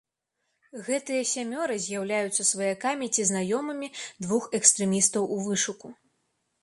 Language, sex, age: Belarusian, female, 19-29